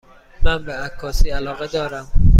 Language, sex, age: Persian, male, 30-39